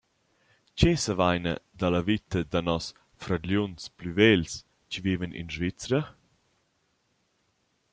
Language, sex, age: Romansh, male, 30-39